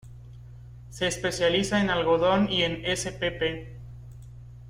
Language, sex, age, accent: Spanish, male, 19-29, México